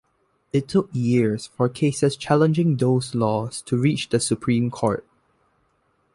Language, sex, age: English, male, under 19